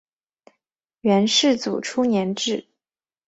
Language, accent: Chinese, 出生地：江苏省